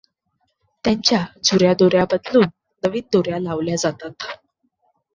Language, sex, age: Marathi, female, 19-29